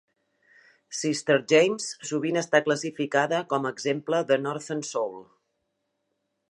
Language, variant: Catalan, Central